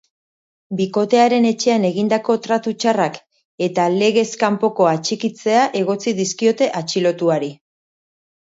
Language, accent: Basque, Mendebalekoa (Araba, Bizkaia, Gipuzkoako mendebaleko herri batzuk)